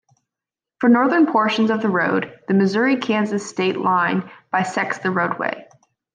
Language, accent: English, United States English